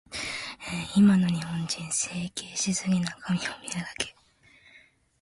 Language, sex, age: Japanese, female, 19-29